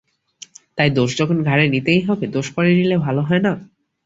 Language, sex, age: Bengali, male, under 19